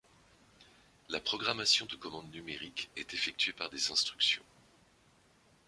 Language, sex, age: French, male, 50-59